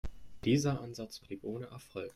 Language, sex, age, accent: German, male, under 19, Deutschland Deutsch